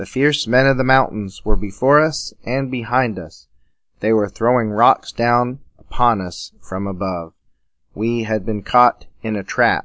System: none